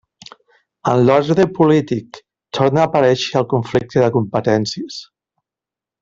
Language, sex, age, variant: Catalan, male, 40-49, Central